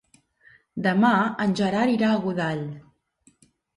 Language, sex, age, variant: Catalan, female, 50-59, Central